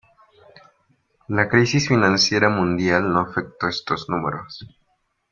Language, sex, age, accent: Spanish, male, 19-29, México